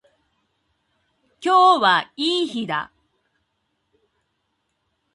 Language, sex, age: Japanese, female, 50-59